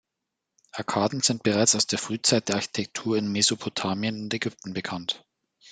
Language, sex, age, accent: German, male, 19-29, Deutschland Deutsch